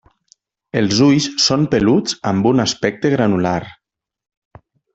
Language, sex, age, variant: Catalan, male, 30-39, Nord-Occidental